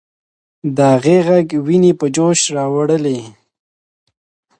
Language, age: Pashto, 19-29